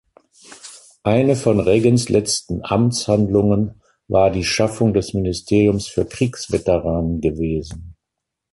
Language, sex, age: German, male, 70-79